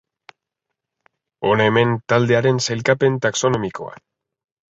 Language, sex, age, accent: Basque, male, 19-29, Erdialdekoa edo Nafarra (Gipuzkoa, Nafarroa)